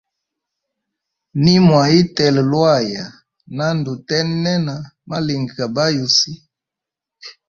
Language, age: Hemba, 19-29